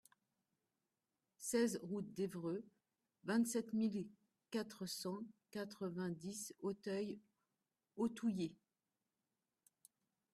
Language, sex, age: French, female, 50-59